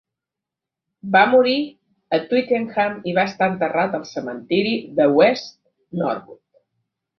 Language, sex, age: Catalan, female, 50-59